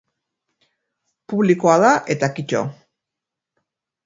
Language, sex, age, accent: Basque, female, 50-59, Erdialdekoa edo Nafarra (Gipuzkoa, Nafarroa)